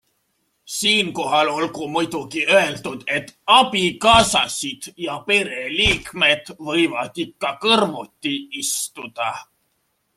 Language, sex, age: Estonian, male, 19-29